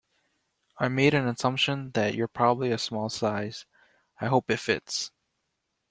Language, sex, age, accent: English, male, 19-29, United States English